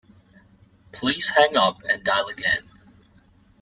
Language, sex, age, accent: English, male, 19-29, Singaporean English